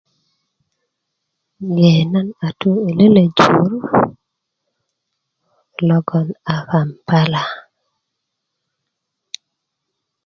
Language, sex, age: Kuku, female, 19-29